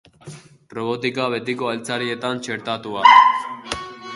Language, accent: Basque, Erdialdekoa edo Nafarra (Gipuzkoa, Nafarroa)